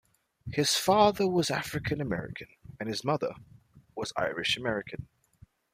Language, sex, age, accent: English, male, 30-39, England English